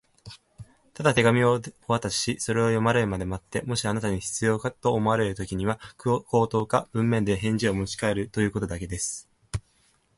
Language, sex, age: Japanese, male, 19-29